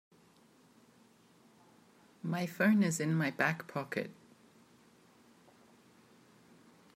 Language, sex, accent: English, female, Australian English